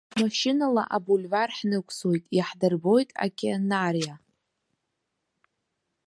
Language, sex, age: Abkhazian, female, under 19